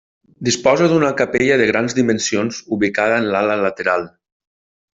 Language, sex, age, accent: Catalan, male, 30-39, valencià